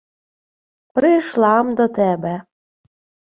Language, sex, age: Ukrainian, female, 19-29